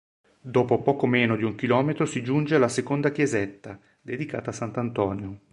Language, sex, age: Italian, male, 40-49